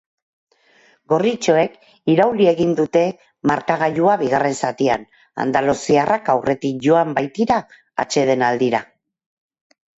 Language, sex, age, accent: Basque, female, 50-59, Mendebalekoa (Araba, Bizkaia, Gipuzkoako mendebaleko herri batzuk)